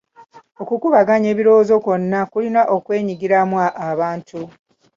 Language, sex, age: Ganda, female, 50-59